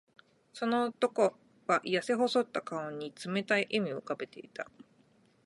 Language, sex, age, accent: Japanese, female, 30-39, 日本人